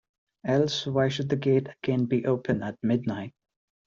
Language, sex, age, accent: English, male, 19-29, India and South Asia (India, Pakistan, Sri Lanka)